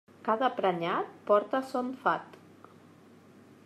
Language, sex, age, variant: Catalan, female, 40-49, Central